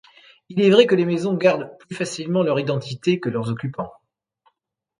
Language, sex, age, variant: French, male, 50-59, Français de métropole